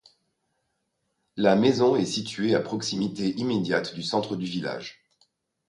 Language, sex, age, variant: French, male, 40-49, Français de métropole